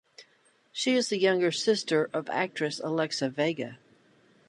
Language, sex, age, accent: English, female, 50-59, United States English